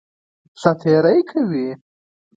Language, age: Pashto, 19-29